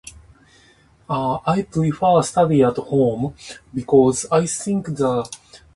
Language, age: Japanese, 30-39